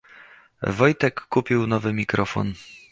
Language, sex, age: Polish, male, 30-39